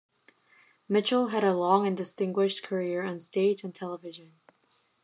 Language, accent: English, United States English